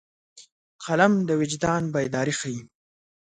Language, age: Pashto, under 19